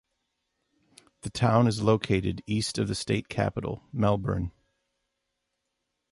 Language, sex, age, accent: English, male, 40-49, United States English